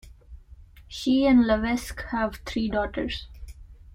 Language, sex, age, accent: English, female, 30-39, India and South Asia (India, Pakistan, Sri Lanka)